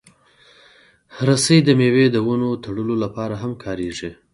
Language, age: Pashto, 30-39